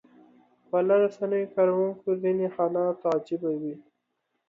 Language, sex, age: Pashto, male, 19-29